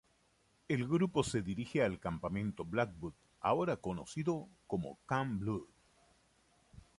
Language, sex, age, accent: Spanish, male, 60-69, Caribe: Cuba, Venezuela, Puerto Rico, República Dominicana, Panamá, Colombia caribeña, México caribeño, Costa del golfo de México